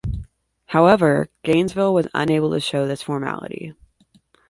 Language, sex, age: English, female, 19-29